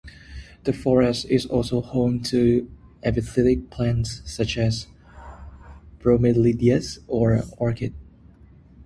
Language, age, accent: English, 19-29, United States English